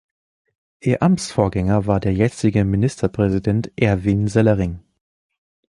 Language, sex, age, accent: German, male, 19-29, Deutschland Deutsch